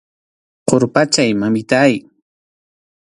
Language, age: Arequipa-La Unión Quechua, 30-39